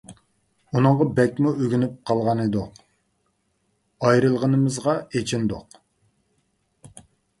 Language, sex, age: Uyghur, male, 40-49